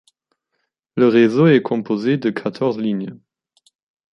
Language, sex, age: French, male, 30-39